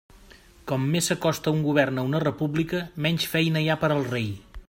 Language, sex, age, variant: Catalan, male, 50-59, Central